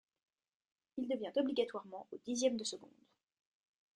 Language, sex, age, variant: French, female, 19-29, Français de métropole